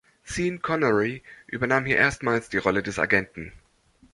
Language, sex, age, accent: German, male, 40-49, Deutschland Deutsch